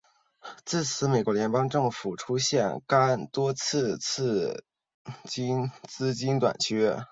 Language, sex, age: Chinese, male, 19-29